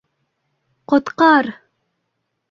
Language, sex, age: Bashkir, female, under 19